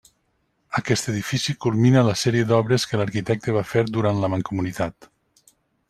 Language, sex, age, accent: Catalan, male, 50-59, valencià